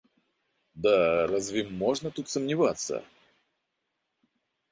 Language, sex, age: Russian, male, 30-39